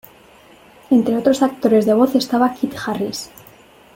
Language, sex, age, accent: Spanish, female, 19-29, España: Centro-Sur peninsular (Madrid, Toledo, Castilla-La Mancha)